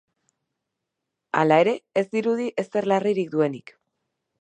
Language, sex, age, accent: Basque, female, 30-39, Erdialdekoa edo Nafarra (Gipuzkoa, Nafarroa)